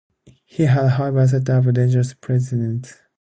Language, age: English, 19-29